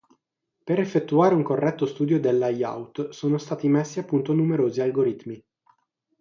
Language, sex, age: Italian, male, 19-29